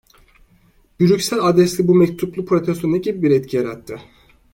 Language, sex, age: Turkish, male, 19-29